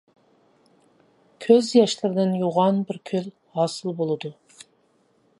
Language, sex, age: Uyghur, female, 40-49